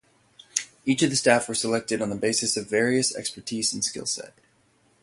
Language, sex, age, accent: English, male, 19-29, United States English